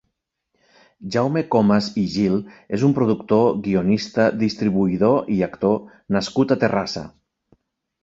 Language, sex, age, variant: Catalan, male, 40-49, Nord-Occidental